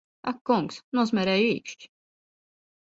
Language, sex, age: Latvian, female, 30-39